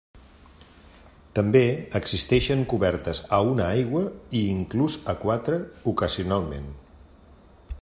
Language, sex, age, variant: Catalan, male, 50-59, Central